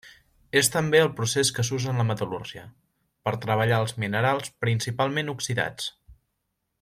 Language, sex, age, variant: Catalan, male, 19-29, Central